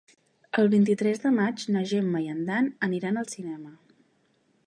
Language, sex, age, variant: Catalan, female, 19-29, Central